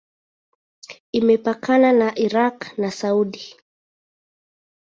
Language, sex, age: Swahili, male, 19-29